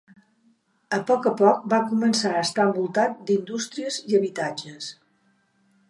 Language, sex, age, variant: Catalan, female, 70-79, Central